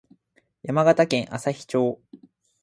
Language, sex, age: Japanese, male, 19-29